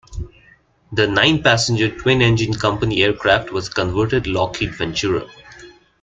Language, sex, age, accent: English, male, 19-29, India and South Asia (India, Pakistan, Sri Lanka)